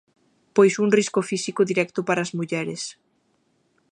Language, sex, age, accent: Galician, female, 19-29, Atlántico (seseo e gheada); Normativo (estándar)